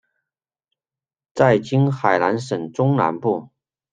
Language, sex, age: Chinese, male, 40-49